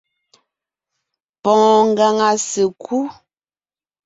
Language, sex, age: Ngiemboon, female, 30-39